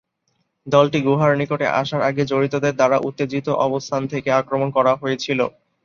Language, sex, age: Bengali, male, 19-29